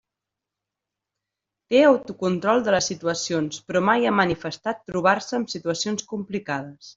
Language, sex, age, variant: Catalan, female, 30-39, Central